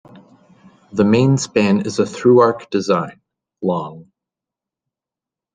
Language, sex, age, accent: English, male, 30-39, Canadian English